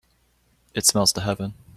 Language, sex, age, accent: English, male, 19-29, United States English